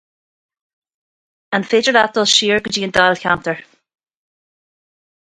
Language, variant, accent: Irish, Gaeilge Uladh, Cainteoir dúchais, Gaeltacht